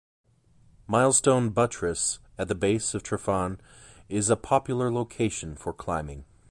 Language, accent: English, United States English